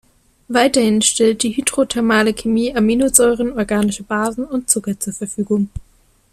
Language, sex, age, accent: German, female, 19-29, Deutschland Deutsch